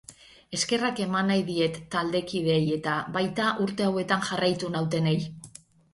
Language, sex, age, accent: Basque, female, 50-59, Erdialdekoa edo Nafarra (Gipuzkoa, Nafarroa)